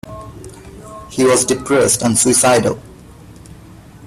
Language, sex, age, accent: English, male, 19-29, India and South Asia (India, Pakistan, Sri Lanka)